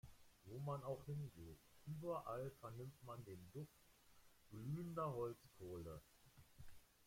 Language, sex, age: German, male, 50-59